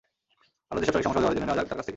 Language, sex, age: Bengali, male, 19-29